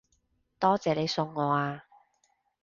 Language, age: Cantonese, 30-39